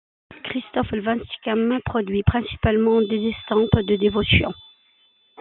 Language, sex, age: French, female, 40-49